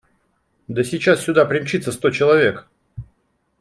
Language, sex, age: Russian, male, 30-39